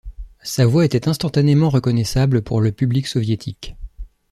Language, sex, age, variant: French, male, 30-39, Français de métropole